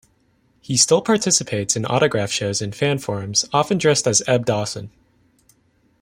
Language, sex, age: English, male, 19-29